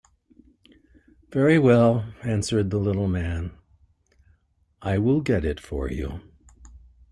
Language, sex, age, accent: English, male, 60-69, United States English